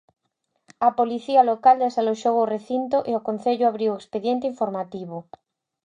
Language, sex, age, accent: Galician, female, 30-39, Normativo (estándar)